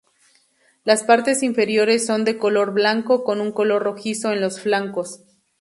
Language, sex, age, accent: Spanish, female, 30-39, México